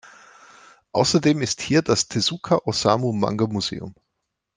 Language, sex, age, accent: German, male, 40-49, Österreichisches Deutsch